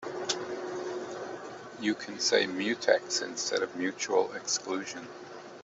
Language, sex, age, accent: English, male, 60-69, United States English